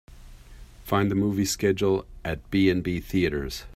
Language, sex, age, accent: English, male, 50-59, United States English